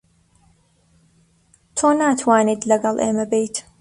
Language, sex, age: Central Kurdish, female, 19-29